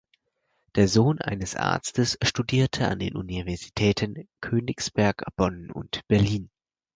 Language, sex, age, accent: German, male, under 19, Deutschland Deutsch